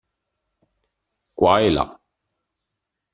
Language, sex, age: Italian, male, 19-29